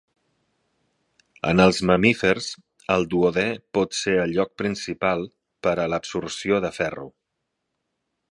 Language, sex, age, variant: Catalan, male, 40-49, Central